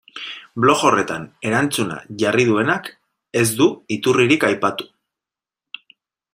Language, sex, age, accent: Basque, male, 30-39, Mendebalekoa (Araba, Bizkaia, Gipuzkoako mendebaleko herri batzuk)